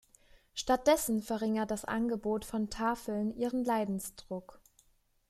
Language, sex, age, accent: German, female, 19-29, Deutschland Deutsch